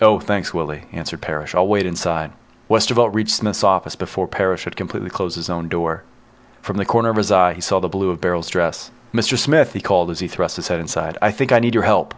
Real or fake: real